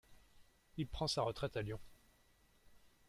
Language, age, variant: French, 30-39, Français de métropole